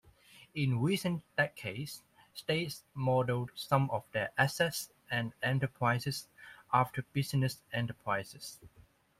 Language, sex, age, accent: English, male, 19-29, Hong Kong English